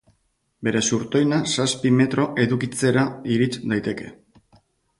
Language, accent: Basque, Mendebalekoa (Araba, Bizkaia, Gipuzkoako mendebaleko herri batzuk)